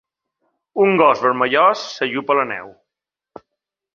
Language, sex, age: Catalan, male, 40-49